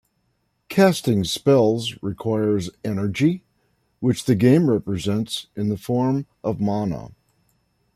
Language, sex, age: English, male, 70-79